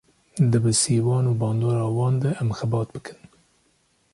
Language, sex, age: Kurdish, male, 30-39